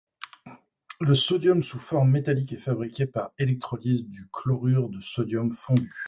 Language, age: French, 40-49